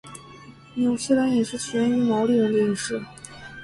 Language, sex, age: Chinese, female, 19-29